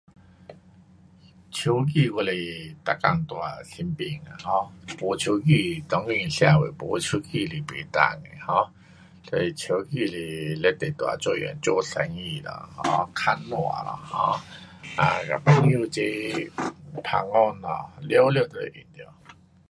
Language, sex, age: Pu-Xian Chinese, male, 50-59